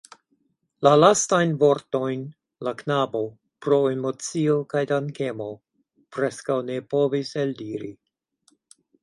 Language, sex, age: Esperanto, male, 70-79